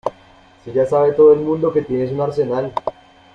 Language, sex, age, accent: Spanish, male, 19-29, Andino-Pacífico: Colombia, Perú, Ecuador, oeste de Bolivia y Venezuela andina